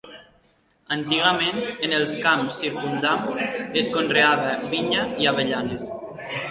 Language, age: Catalan, 19-29